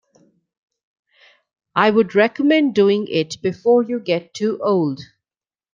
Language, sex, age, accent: English, female, 40-49, India and South Asia (India, Pakistan, Sri Lanka)